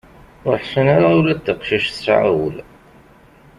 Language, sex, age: Kabyle, male, 40-49